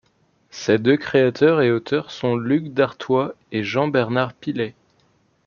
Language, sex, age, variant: French, male, 19-29, Français de métropole